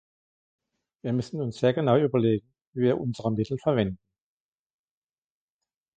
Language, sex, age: German, male, 50-59